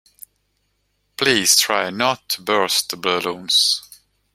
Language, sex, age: English, male, 40-49